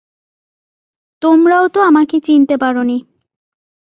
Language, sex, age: Bengali, female, 19-29